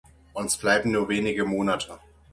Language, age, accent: German, 30-39, Deutschland Deutsch